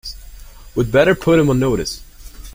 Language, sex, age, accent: English, male, under 19, United States English